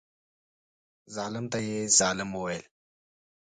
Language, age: Pashto, 19-29